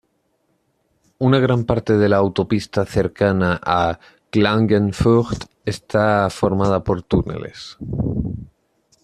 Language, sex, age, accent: Spanish, male, 19-29, España: Sur peninsular (Andalucia, Extremadura, Murcia)